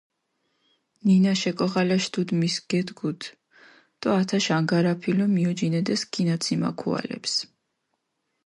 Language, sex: Mingrelian, female